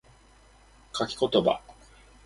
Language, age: Japanese, 19-29